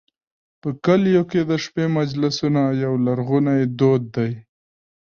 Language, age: Pashto, 19-29